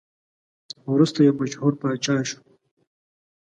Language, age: Pashto, 19-29